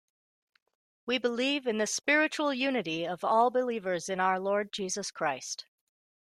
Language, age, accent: English, 30-39, United States English